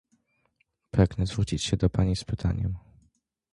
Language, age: Polish, under 19